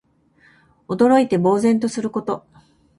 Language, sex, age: Japanese, female, 50-59